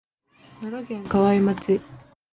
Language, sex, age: Japanese, female, 19-29